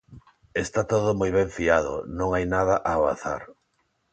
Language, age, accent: Galician, 40-49, Neofalante